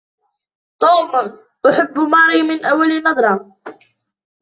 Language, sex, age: Arabic, female, 19-29